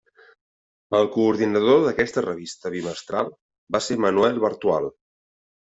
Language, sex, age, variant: Catalan, male, 40-49, Central